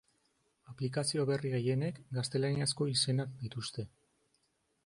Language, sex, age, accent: Basque, male, 30-39, Erdialdekoa edo Nafarra (Gipuzkoa, Nafarroa)